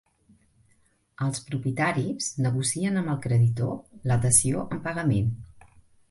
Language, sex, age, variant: Catalan, female, 40-49, Central